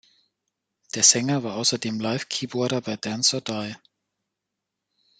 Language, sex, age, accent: German, male, 19-29, Deutschland Deutsch